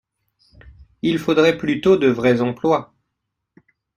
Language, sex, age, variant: French, male, 19-29, Français de métropole